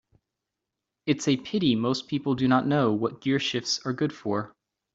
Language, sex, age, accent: English, male, 30-39, United States English